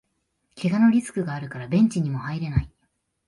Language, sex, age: Japanese, female, 19-29